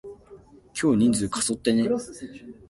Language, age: Japanese, under 19